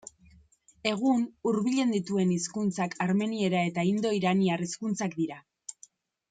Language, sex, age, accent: Basque, female, 19-29, Erdialdekoa edo Nafarra (Gipuzkoa, Nafarroa)